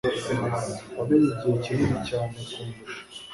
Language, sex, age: Kinyarwanda, male, 19-29